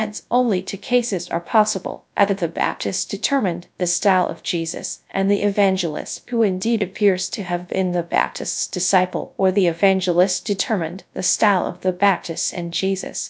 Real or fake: fake